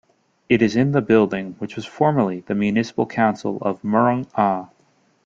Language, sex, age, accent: English, male, 19-29, United States English